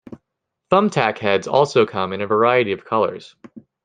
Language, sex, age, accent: English, female, 19-29, United States English